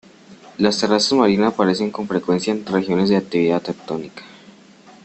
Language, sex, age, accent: Spanish, male, under 19, Andino-Pacífico: Colombia, Perú, Ecuador, oeste de Bolivia y Venezuela andina